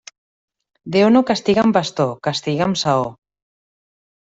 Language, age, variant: Catalan, 19-29, Central